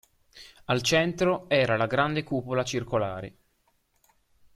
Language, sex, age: Italian, male, under 19